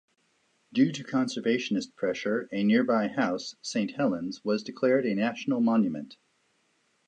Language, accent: English, United States English